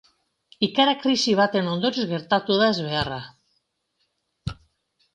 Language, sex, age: Basque, female, 50-59